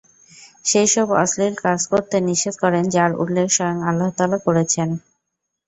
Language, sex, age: Bengali, female, 19-29